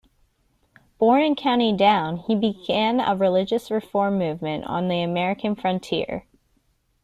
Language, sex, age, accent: English, female, 19-29, United States English